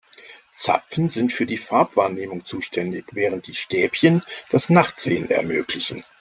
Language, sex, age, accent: German, male, 60-69, Deutschland Deutsch